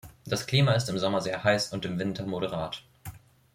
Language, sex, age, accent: German, male, 19-29, Deutschland Deutsch